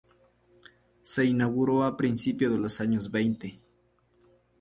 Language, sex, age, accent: Spanish, male, 19-29, México